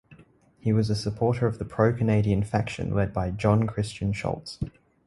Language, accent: English, Australian English